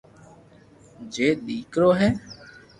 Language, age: Loarki, under 19